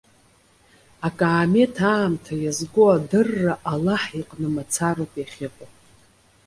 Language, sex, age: Abkhazian, female, 40-49